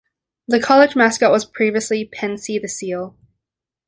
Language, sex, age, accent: English, female, 19-29, Australian English